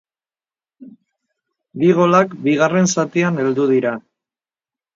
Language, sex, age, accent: Basque, female, 50-59, Mendebalekoa (Araba, Bizkaia, Gipuzkoako mendebaleko herri batzuk)